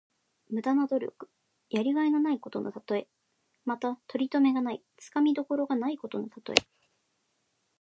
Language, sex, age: Japanese, female, 19-29